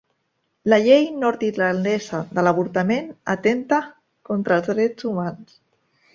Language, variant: Catalan, Central